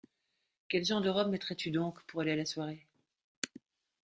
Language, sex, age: French, female, 50-59